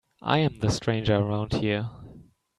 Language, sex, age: English, male, 19-29